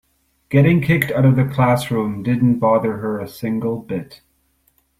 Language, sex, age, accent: English, male, 19-29, United States English